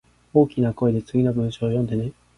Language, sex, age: Japanese, male, 19-29